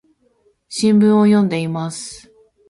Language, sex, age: Japanese, female, 19-29